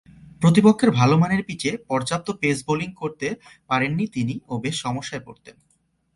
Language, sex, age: Bengali, male, 19-29